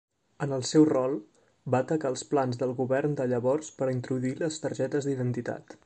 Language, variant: Catalan, Central